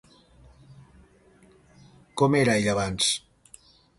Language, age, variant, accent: Catalan, 50-59, Central, central